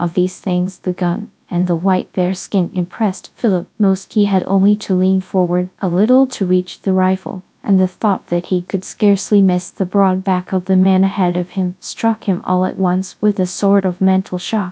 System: TTS, GradTTS